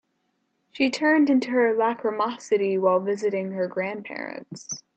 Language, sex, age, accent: English, female, under 19, United States English